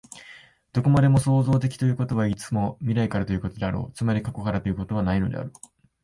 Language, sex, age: Japanese, male, 19-29